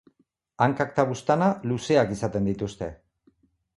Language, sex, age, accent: Basque, male, 50-59, Mendebalekoa (Araba, Bizkaia, Gipuzkoako mendebaleko herri batzuk)